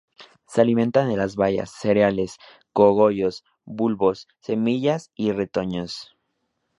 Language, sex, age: Spanish, male, 19-29